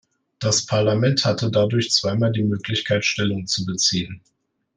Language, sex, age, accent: German, male, 19-29, Deutschland Deutsch